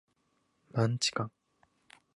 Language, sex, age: Japanese, male, 19-29